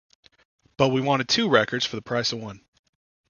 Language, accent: English, United States English